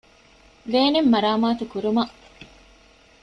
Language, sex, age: Divehi, female, 19-29